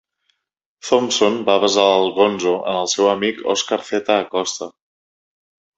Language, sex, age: Catalan, male, 40-49